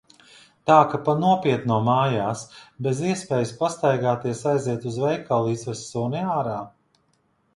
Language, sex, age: Latvian, male, 40-49